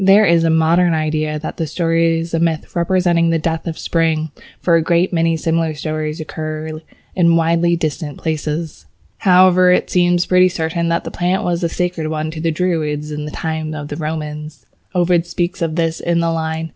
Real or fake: real